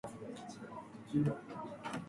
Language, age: English, 30-39